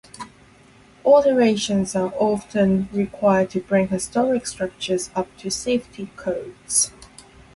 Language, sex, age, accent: English, female, 19-29, Hong Kong English